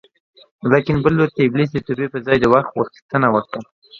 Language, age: Pashto, 19-29